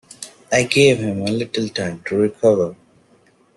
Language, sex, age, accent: English, male, 19-29, India and South Asia (India, Pakistan, Sri Lanka)